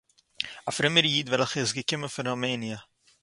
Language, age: Yiddish, under 19